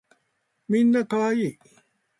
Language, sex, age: Japanese, male, 60-69